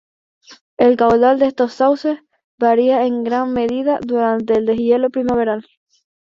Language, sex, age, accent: Spanish, male, 19-29, España: Islas Canarias